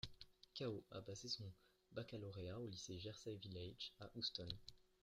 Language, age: French, under 19